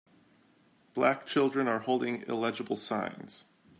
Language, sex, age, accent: English, male, 30-39, United States English